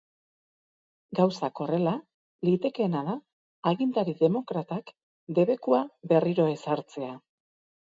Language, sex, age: Basque, female, 40-49